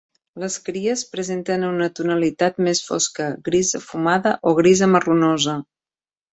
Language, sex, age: Catalan, female, 40-49